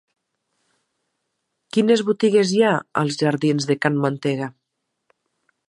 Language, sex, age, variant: Catalan, female, 40-49, Nord-Occidental